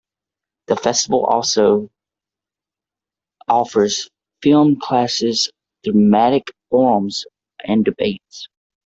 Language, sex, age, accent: English, male, 30-39, United States English